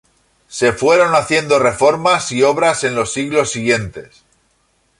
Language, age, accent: Spanish, 40-49, España: Centro-Sur peninsular (Madrid, Toledo, Castilla-La Mancha)